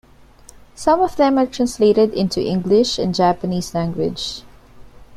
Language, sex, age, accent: English, female, 19-29, Filipino